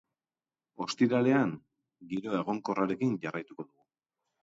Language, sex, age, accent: Basque, male, 40-49, Erdialdekoa edo Nafarra (Gipuzkoa, Nafarroa)